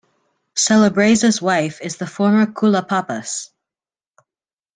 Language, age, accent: English, 19-29, United States English